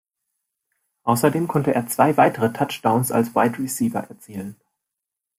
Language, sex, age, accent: German, male, 19-29, Deutschland Deutsch